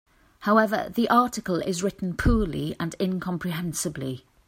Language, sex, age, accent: English, female, 30-39, England English